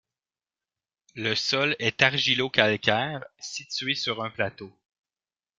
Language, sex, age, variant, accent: French, male, 30-39, Français d'Amérique du Nord, Français du Canada